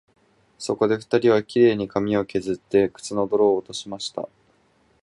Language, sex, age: Japanese, male, 19-29